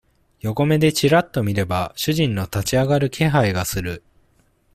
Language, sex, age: Japanese, male, 19-29